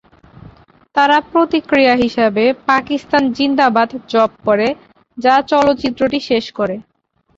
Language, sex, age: Bengali, female, 19-29